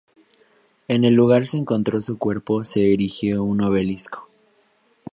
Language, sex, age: Spanish, male, 19-29